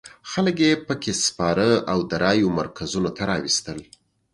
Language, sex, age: Pashto, male, 30-39